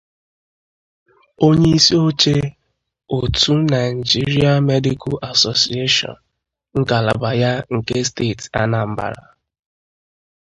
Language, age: Igbo, 30-39